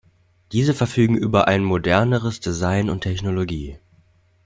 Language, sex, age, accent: German, male, 19-29, Deutschland Deutsch